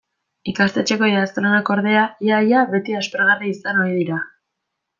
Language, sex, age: Basque, female, 19-29